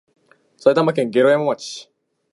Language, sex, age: Japanese, male, under 19